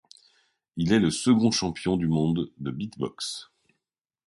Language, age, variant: French, 50-59, Français de métropole